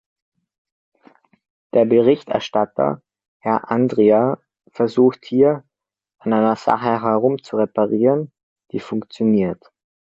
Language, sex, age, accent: German, male, under 19, Österreichisches Deutsch